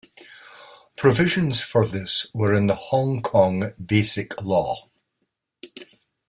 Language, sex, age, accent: English, male, 70-79, Scottish English